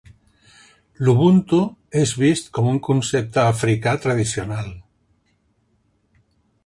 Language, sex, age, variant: Catalan, male, 60-69, Central